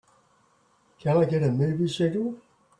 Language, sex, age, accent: English, male, 60-69, Australian English